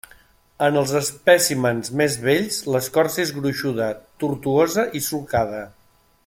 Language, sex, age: Catalan, male, 60-69